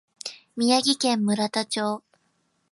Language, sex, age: Japanese, female, 19-29